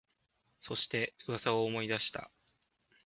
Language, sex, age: Japanese, male, 19-29